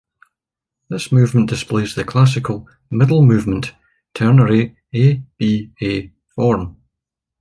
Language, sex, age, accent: English, male, 50-59, Scottish English